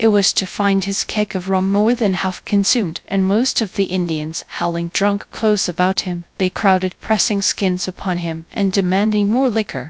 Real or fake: fake